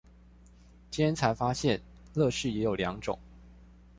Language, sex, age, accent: Chinese, male, 19-29, 出生地：彰化縣